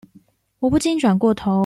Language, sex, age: Chinese, female, 19-29